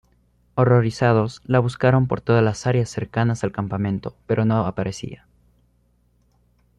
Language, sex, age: Spanish, male, under 19